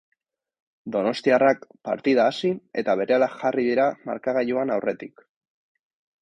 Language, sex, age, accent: Basque, male, 19-29, Mendebalekoa (Araba, Bizkaia, Gipuzkoako mendebaleko herri batzuk)